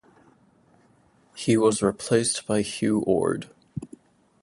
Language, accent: English, United States English